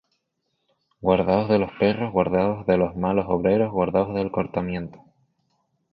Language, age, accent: Spanish, 19-29, España: Islas Canarias